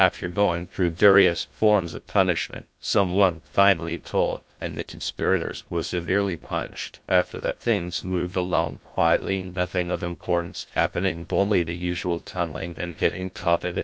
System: TTS, GlowTTS